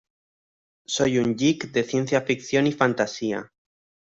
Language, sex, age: Spanish, male, 19-29